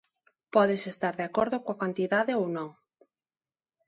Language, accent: Galician, Neofalante